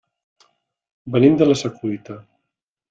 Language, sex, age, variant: Catalan, male, 50-59, Central